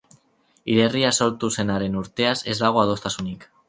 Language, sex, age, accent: Basque, male, under 19, Mendebalekoa (Araba, Bizkaia, Gipuzkoako mendebaleko herri batzuk)